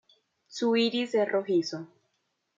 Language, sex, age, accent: Spanish, female, 19-29, Caribe: Cuba, Venezuela, Puerto Rico, República Dominicana, Panamá, Colombia caribeña, México caribeño, Costa del golfo de México